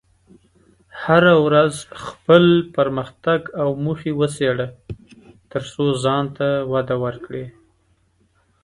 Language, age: Pashto, 30-39